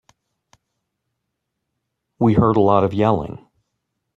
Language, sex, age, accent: English, male, 60-69, United States English